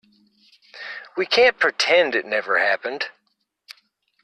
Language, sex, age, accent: English, male, 30-39, United States English